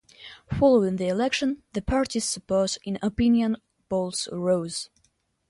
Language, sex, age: English, male, under 19